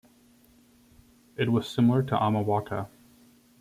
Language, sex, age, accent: English, male, 19-29, United States English